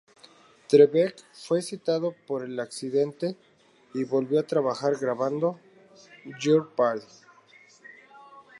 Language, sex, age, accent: Spanish, male, 30-39, México